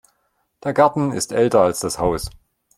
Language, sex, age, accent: German, male, 40-49, Deutschland Deutsch